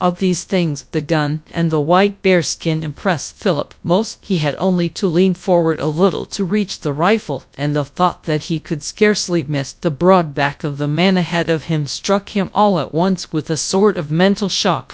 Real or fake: fake